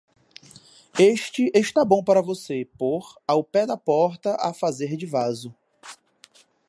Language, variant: Portuguese, Portuguese (Brasil)